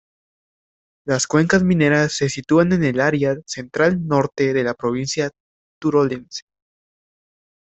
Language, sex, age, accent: Spanish, male, 19-29, América central